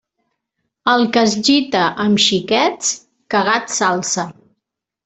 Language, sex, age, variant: Catalan, female, 40-49, Central